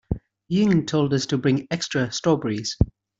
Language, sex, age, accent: English, male, 30-39, England English